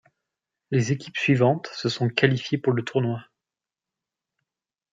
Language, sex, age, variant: French, male, 19-29, Français de métropole